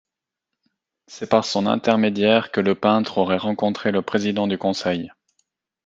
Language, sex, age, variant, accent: French, male, 30-39, Français d'Europe, Français de Suisse